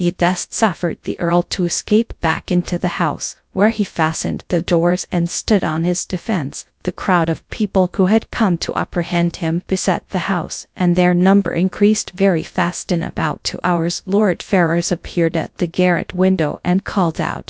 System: TTS, GradTTS